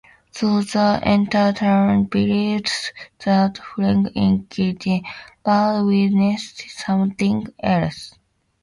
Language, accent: English, United States English